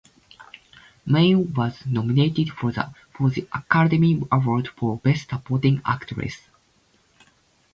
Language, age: English, 19-29